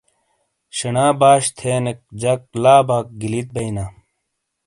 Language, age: Shina, 30-39